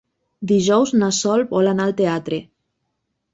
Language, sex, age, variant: Catalan, female, 19-29, Nord-Occidental